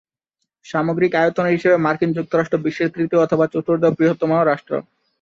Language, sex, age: Bengali, male, 19-29